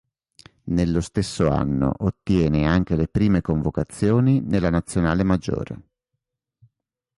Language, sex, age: Italian, male, 30-39